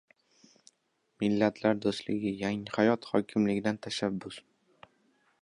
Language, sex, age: Uzbek, male, 19-29